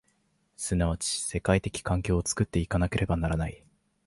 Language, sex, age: Japanese, male, 19-29